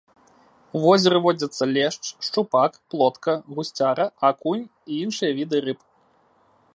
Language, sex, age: Belarusian, male, 19-29